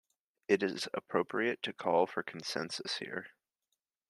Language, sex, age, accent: English, male, 19-29, United States English